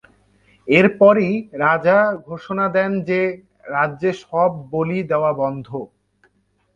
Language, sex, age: Bengali, male, under 19